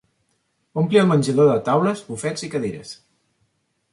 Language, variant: Catalan, Central